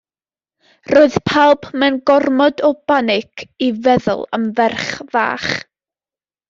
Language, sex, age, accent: Welsh, female, under 19, Y Deyrnas Unedig Cymraeg